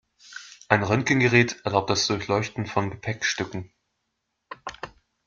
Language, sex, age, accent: German, male, 19-29, Deutschland Deutsch